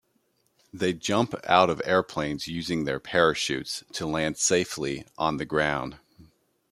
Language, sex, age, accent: English, male, 30-39, United States English